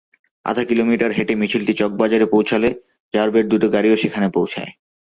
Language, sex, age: Bengali, male, 19-29